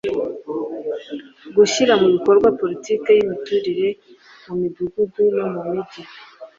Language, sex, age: Kinyarwanda, female, 19-29